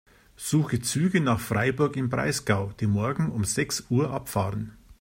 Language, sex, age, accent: German, male, 50-59, Deutschland Deutsch